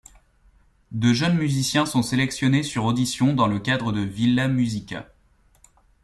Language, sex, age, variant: French, male, 19-29, Français de métropole